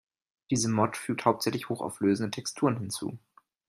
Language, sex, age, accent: German, male, 30-39, Deutschland Deutsch